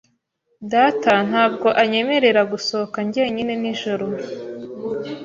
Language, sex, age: Kinyarwanda, female, 19-29